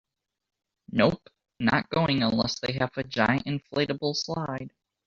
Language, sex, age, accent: English, male, 19-29, United States English